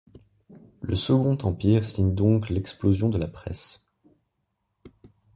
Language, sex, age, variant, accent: French, male, 19-29, Français d'Europe, Français de Suisse